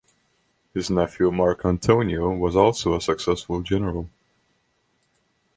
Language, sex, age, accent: English, male, 19-29, United States English